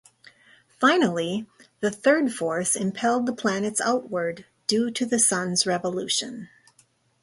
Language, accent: English, United States English